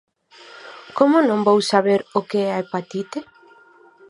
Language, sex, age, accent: Galician, female, 30-39, Atlántico (seseo e gheada)